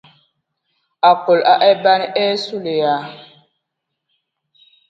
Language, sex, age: Ewondo, female, 19-29